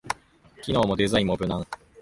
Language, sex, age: Japanese, male, 19-29